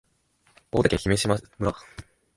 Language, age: Japanese, 19-29